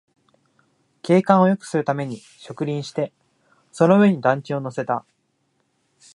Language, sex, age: Japanese, male, 19-29